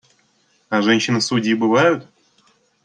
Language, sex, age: Russian, male, 19-29